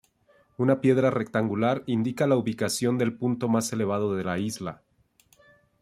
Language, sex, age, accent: Spanish, male, 40-49, México